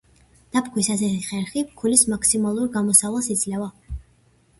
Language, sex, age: Georgian, female, 19-29